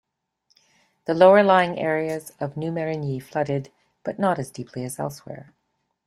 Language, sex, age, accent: English, female, 60-69, Canadian English